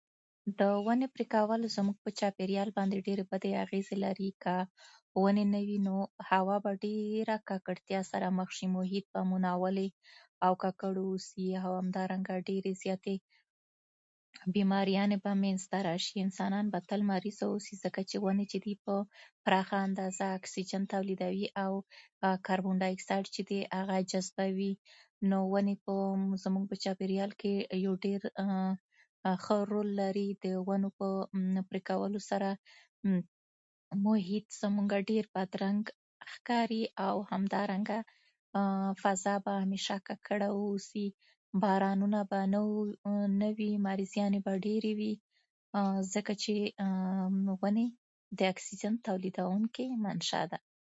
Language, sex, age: Pashto, female, 30-39